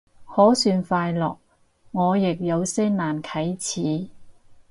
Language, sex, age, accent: Cantonese, female, 30-39, 广州音